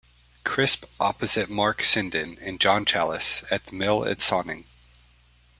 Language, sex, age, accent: English, male, 30-39, United States English